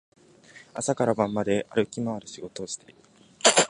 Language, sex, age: Japanese, male, 19-29